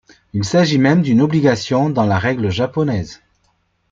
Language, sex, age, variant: French, male, 40-49, Français de métropole